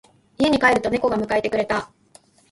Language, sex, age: Japanese, female, 19-29